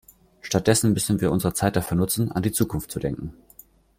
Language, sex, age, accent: German, male, 19-29, Deutschland Deutsch